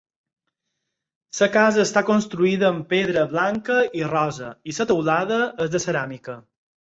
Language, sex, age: Catalan, male, 40-49